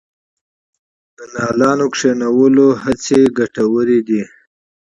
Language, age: Pashto, 30-39